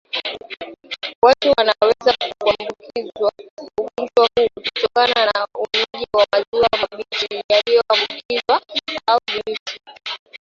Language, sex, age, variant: Swahili, female, 19-29, Kiswahili cha Bara ya Kenya